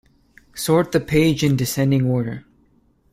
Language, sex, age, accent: English, male, 19-29, United States English